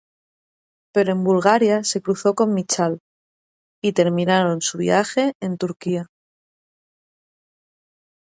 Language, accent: Spanish, España: Norte peninsular (Asturias, Castilla y León, Cantabria, País Vasco, Navarra, Aragón, La Rioja, Guadalajara, Cuenca)